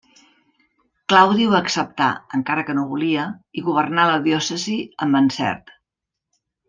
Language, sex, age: Catalan, female, 60-69